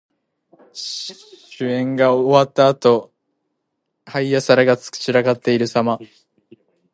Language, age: Japanese, 19-29